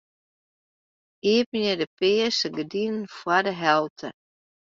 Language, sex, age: Western Frisian, female, 50-59